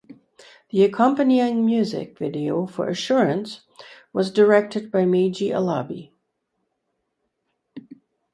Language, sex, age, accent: English, female, 60-69, Canadian English